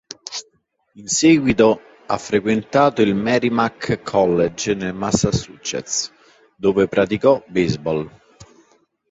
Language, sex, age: Italian, male, 40-49